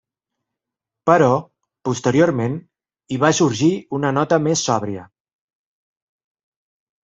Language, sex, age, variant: Catalan, male, 40-49, Central